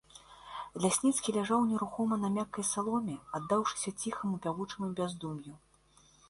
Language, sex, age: Belarusian, female, 30-39